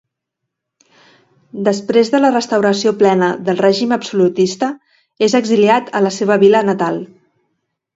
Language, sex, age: Catalan, female, 40-49